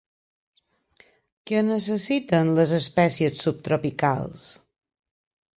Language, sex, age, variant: Catalan, female, 50-59, Balear